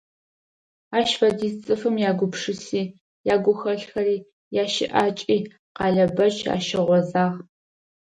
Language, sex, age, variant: Adyghe, female, 19-29, Адыгабзэ (Кирил, пстэумэ зэдыряе)